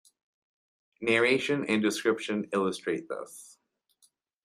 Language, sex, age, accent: English, male, 19-29, Canadian English